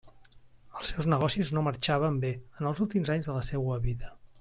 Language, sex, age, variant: Catalan, male, 40-49, Central